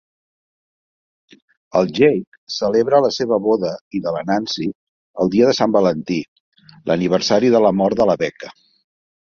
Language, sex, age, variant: Catalan, male, 50-59, Central